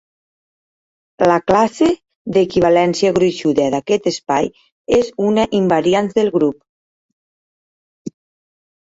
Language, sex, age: Catalan, female, 40-49